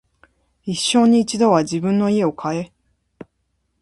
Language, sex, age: Japanese, female, 40-49